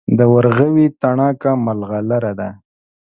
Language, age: Pashto, 30-39